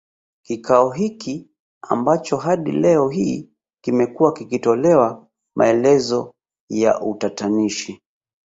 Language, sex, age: Swahili, male, 30-39